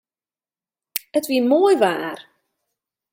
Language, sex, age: Western Frisian, female, 40-49